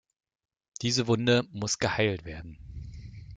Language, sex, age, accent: German, male, 30-39, Deutschland Deutsch